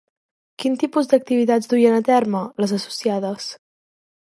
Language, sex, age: Catalan, female, 19-29